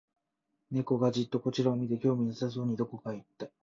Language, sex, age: Japanese, male, 19-29